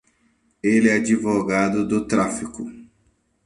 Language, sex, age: Portuguese, male, 30-39